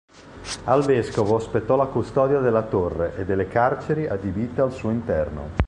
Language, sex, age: Italian, male, 30-39